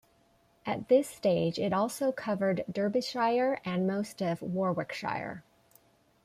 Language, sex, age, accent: English, female, 50-59, United States English